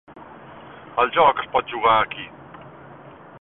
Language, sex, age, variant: Catalan, male, 30-39, Septentrional